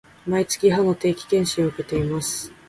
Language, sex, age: Japanese, female, 19-29